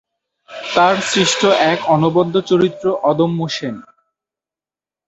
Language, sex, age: Bengali, male, 19-29